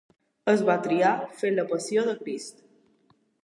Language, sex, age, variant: Catalan, female, under 19, Balear